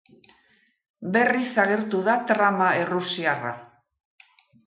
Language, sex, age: Basque, female, 60-69